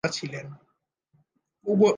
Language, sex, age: Bengali, male, 19-29